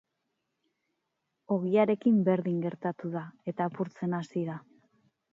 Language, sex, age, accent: Basque, female, 40-49, Mendebalekoa (Araba, Bizkaia, Gipuzkoako mendebaleko herri batzuk)